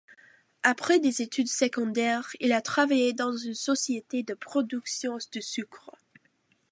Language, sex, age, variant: French, female, under 19, Français de métropole